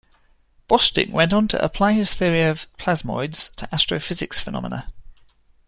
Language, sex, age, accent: English, male, 30-39, England English